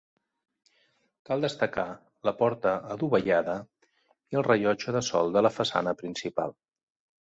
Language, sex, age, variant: Catalan, male, 50-59, Central